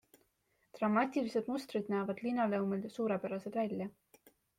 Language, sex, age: Estonian, female, 19-29